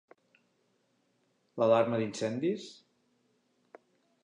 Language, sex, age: Catalan, male, 50-59